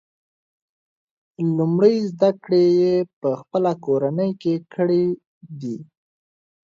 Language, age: Pashto, under 19